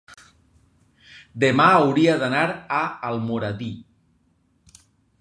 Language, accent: Catalan, valencià